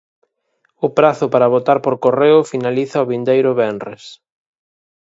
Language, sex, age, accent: Galician, male, 40-49, Atlántico (seseo e gheada)